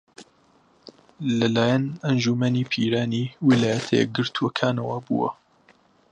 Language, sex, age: Central Kurdish, male, 19-29